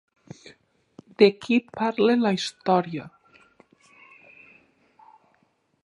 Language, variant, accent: Catalan, Nord-Occidental, nord-occidental